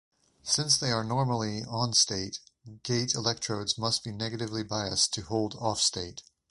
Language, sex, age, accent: English, male, 30-39, United States English